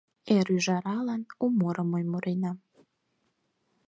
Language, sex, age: Mari, female, 19-29